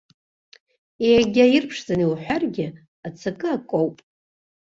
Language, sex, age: Abkhazian, female, 60-69